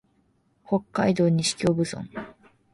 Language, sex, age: Japanese, female, 19-29